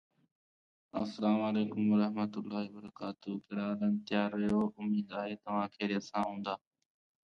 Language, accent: English, India and South Asia (India, Pakistan, Sri Lanka)